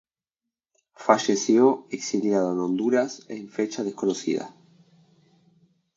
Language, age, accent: Spanish, 19-29, Rioplatense: Argentina, Uruguay, este de Bolivia, Paraguay